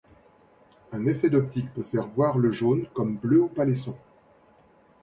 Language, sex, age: French, male, 50-59